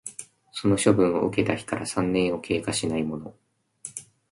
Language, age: Japanese, 19-29